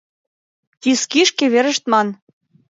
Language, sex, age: Mari, female, 19-29